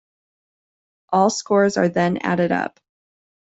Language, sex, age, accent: English, female, 30-39, United States English